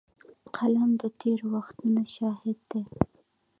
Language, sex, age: Pashto, female, 19-29